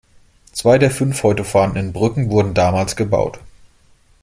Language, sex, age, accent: German, male, 30-39, Deutschland Deutsch